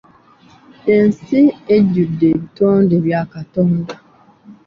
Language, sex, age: Ganda, female, 19-29